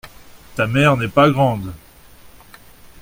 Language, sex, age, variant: French, male, 40-49, Français de métropole